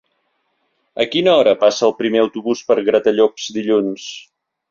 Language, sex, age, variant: Catalan, male, 50-59, Central